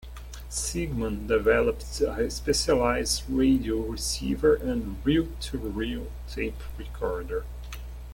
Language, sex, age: English, male, 19-29